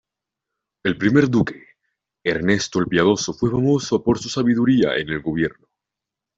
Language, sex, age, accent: Spanish, male, under 19, Andino-Pacífico: Colombia, Perú, Ecuador, oeste de Bolivia y Venezuela andina